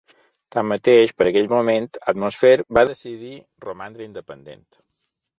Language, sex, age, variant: Catalan, male, 40-49, Balear